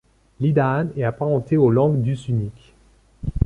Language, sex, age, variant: French, male, 40-49, Français de métropole